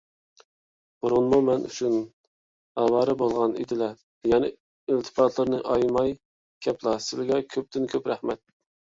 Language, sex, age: Uyghur, male, 30-39